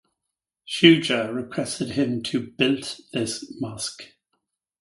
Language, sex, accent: English, male, Irish English